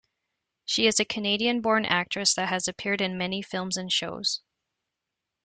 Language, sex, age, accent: English, female, 19-29, Canadian English